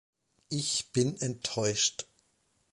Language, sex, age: German, male, 40-49